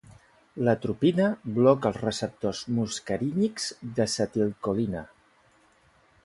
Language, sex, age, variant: Catalan, male, 30-39, Central